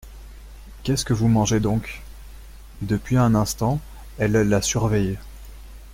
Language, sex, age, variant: French, male, 30-39, Français de métropole